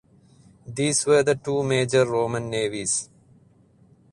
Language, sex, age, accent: English, male, 30-39, India and South Asia (India, Pakistan, Sri Lanka)